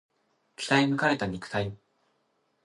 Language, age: Japanese, 19-29